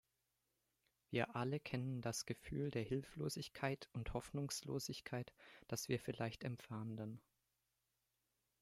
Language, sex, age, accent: German, male, under 19, Deutschland Deutsch